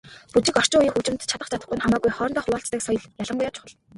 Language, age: Mongolian, 19-29